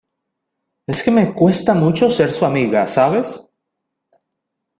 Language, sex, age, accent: Spanish, male, 30-39, Caribe: Cuba, Venezuela, Puerto Rico, República Dominicana, Panamá, Colombia caribeña, México caribeño, Costa del golfo de México